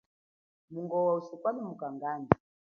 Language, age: Chokwe, 40-49